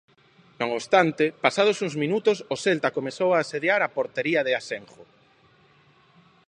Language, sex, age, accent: Galician, male, 30-39, Neofalante